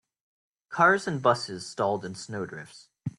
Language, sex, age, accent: English, male, 19-29, United States English